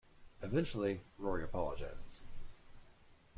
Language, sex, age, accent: English, male, 19-29, United States English